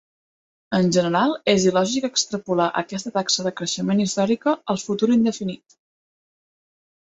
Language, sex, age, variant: Catalan, female, 30-39, Central